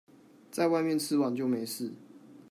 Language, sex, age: Chinese, male, 19-29